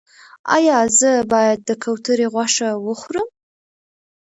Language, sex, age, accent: Pashto, female, under 19, کندهاری لهجه